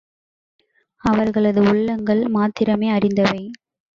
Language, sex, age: Tamil, female, under 19